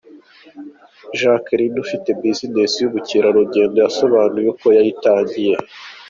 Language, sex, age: Kinyarwanda, male, 19-29